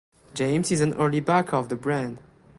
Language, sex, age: English, male, 19-29